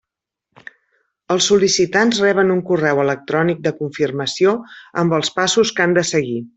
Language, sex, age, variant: Catalan, female, 50-59, Central